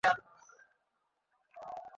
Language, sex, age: Bengali, male, 19-29